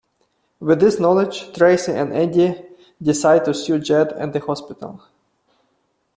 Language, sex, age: English, male, 30-39